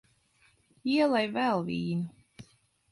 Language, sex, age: Latvian, female, 19-29